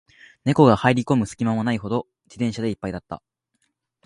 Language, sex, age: Japanese, male, 19-29